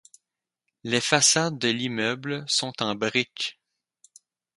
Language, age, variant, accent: French, 19-29, Français d'Amérique du Nord, Français du Canada